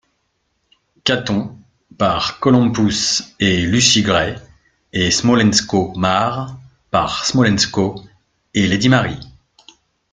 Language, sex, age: French, male, 40-49